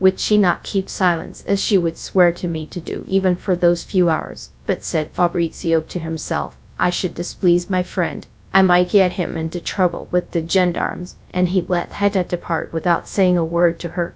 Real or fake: fake